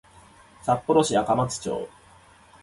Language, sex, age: Japanese, male, 30-39